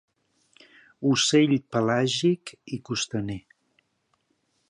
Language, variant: Catalan, Central